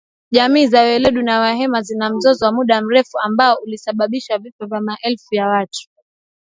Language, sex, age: Swahili, female, 19-29